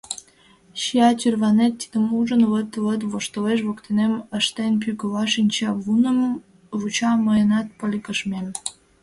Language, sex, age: Mari, female, 19-29